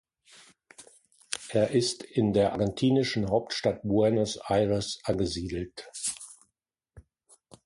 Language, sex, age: German, male, 70-79